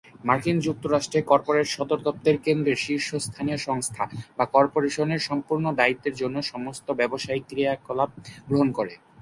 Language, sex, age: Bengali, male, under 19